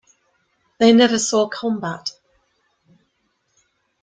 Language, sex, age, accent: English, female, 60-69, England English